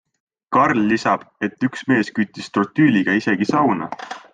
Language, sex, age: Estonian, male, 19-29